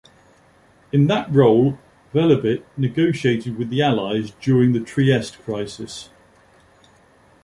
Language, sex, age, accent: English, male, 50-59, England English